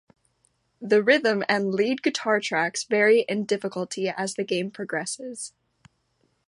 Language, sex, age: English, female, 19-29